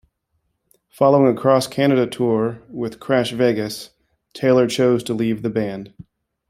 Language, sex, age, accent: English, male, 40-49, United States English